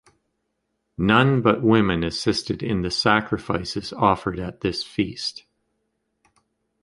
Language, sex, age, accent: English, male, 60-69, Canadian English